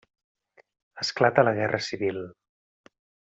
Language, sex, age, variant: Catalan, male, 40-49, Central